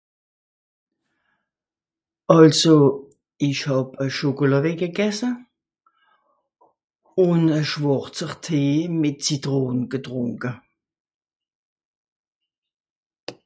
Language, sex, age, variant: Swiss German, female, 60-69, Nordniederàlemmànisch (Rishoffe, Zàwere, Bùsswìller, Hawenau, Brüemt, Stroossbùri, Molse, Dàmbàch, Schlettstàtt, Pfàlzbùri usw.)